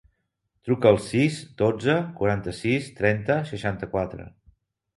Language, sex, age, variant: Catalan, male, 50-59, Central